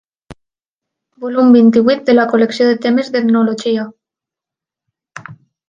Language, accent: Catalan, valencià